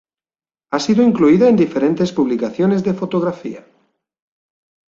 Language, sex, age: Spanish, male, 40-49